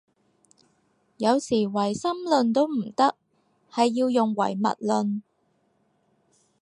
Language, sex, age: Cantonese, female, 19-29